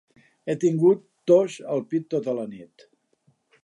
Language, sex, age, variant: Catalan, male, 60-69, Central